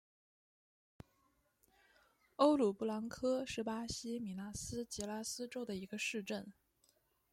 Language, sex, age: Chinese, female, 19-29